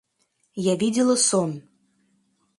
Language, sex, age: Russian, female, 19-29